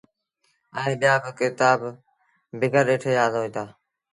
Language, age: Sindhi Bhil, 19-29